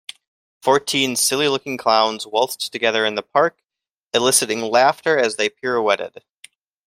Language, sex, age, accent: English, male, 19-29, United States English